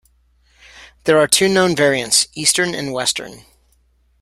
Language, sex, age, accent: English, male, 40-49, United States English